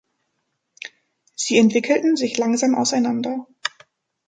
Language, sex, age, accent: German, female, 30-39, Deutschland Deutsch